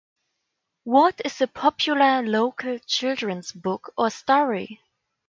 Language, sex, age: English, female, 19-29